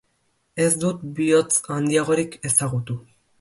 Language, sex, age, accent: Basque, male, under 19, Erdialdekoa edo Nafarra (Gipuzkoa, Nafarroa)